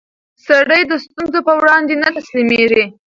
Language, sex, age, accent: Pashto, female, under 19, کندهاری لهجه